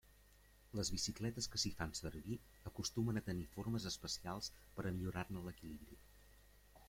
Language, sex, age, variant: Catalan, male, 50-59, Central